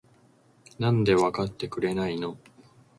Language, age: Japanese, 19-29